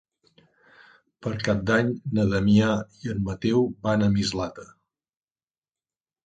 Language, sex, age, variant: Catalan, male, 50-59, Septentrional